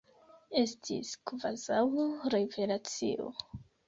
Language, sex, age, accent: Esperanto, female, 19-29, Internacia